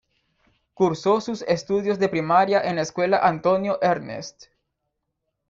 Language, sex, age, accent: Spanish, male, 19-29, América central